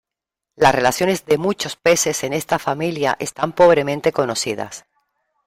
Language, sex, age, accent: Spanish, female, 50-59, España: Sur peninsular (Andalucia, Extremadura, Murcia)